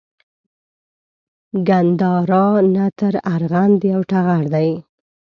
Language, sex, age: Pashto, female, 19-29